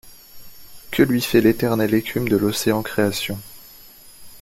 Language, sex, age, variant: French, male, 19-29, Français de métropole